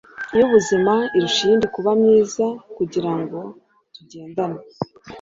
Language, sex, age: Kinyarwanda, female, 30-39